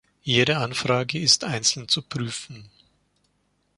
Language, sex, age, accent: German, male, 50-59, Österreichisches Deutsch